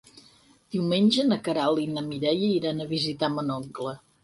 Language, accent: Catalan, Empordanès